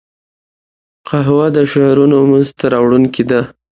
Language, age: Pashto, 19-29